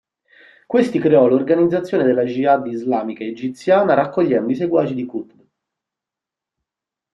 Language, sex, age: Italian, male, 30-39